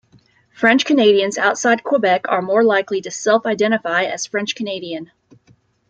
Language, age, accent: English, 30-39, United States English